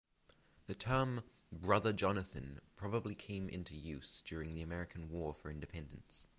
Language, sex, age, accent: English, male, 19-29, England English; New Zealand English